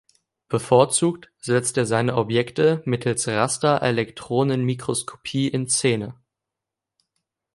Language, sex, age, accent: German, male, under 19, Deutschland Deutsch